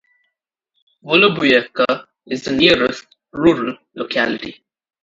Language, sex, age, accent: English, male, under 19, India and South Asia (India, Pakistan, Sri Lanka)